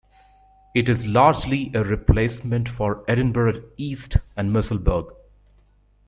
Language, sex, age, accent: English, male, 40-49, United States English